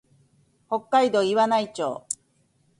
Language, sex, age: Japanese, female, 40-49